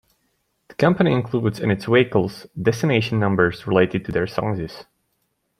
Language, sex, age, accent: English, male, 30-39, United States English